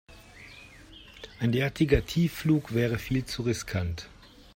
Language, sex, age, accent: German, male, 60-69, Deutschland Deutsch